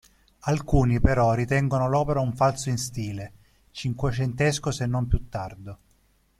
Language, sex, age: Italian, male, 30-39